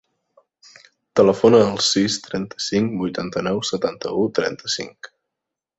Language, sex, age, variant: Catalan, male, 19-29, Central